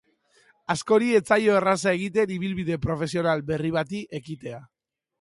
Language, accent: Basque, Mendebalekoa (Araba, Bizkaia, Gipuzkoako mendebaleko herri batzuk)